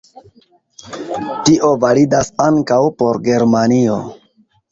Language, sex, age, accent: Esperanto, male, 30-39, Internacia